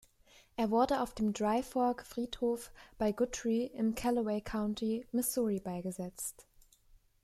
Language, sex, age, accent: German, female, 19-29, Deutschland Deutsch